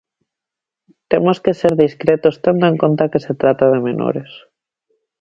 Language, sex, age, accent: Galician, female, 30-39, Normativo (estándar)